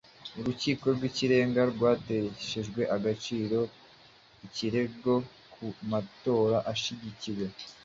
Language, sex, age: Kinyarwanda, male, 19-29